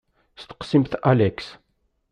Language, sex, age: Kabyle, male, 40-49